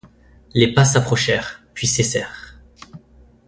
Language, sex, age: French, male, under 19